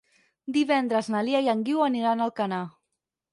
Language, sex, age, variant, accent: Catalan, female, 19-29, Central, central